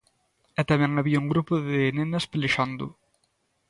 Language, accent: Galician, Atlántico (seseo e gheada)